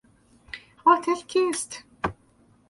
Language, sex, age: Persian, female, 40-49